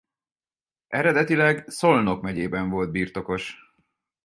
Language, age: Hungarian, 40-49